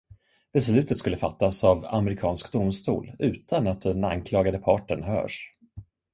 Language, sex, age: Swedish, male, 40-49